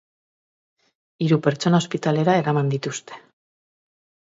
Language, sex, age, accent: Basque, female, 30-39, Mendebalekoa (Araba, Bizkaia, Gipuzkoako mendebaleko herri batzuk)